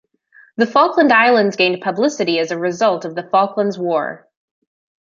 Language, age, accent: English, 19-29, United States English